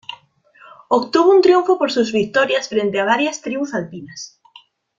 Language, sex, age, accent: Spanish, female, 19-29, España: Norte peninsular (Asturias, Castilla y León, Cantabria, País Vasco, Navarra, Aragón, La Rioja, Guadalajara, Cuenca)